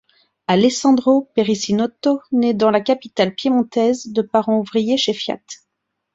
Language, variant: French, Français de métropole